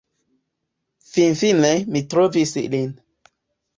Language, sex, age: Esperanto, male, 19-29